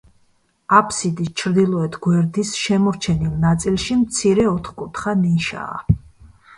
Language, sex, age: Georgian, female, 40-49